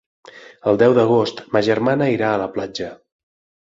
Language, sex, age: Catalan, male, 40-49